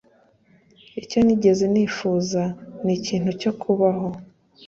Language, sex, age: Kinyarwanda, female, 19-29